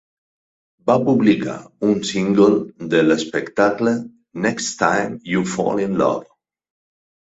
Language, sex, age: Catalan, male, 50-59